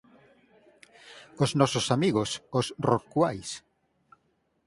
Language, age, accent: Galician, 50-59, Normativo (estándar)